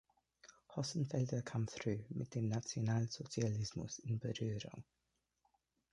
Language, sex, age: German, male, 19-29